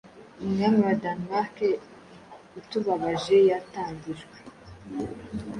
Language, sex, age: Kinyarwanda, female, under 19